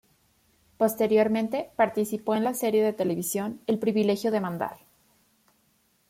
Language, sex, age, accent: Spanish, female, 19-29, México